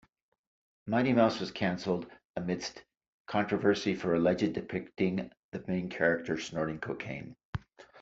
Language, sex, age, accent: English, male, 50-59, United States English